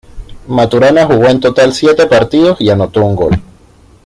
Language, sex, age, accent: Spanish, male, 19-29, Caribe: Cuba, Venezuela, Puerto Rico, República Dominicana, Panamá, Colombia caribeña, México caribeño, Costa del golfo de México